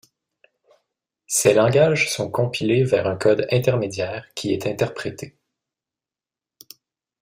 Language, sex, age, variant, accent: French, male, 30-39, Français d'Amérique du Nord, Français du Canada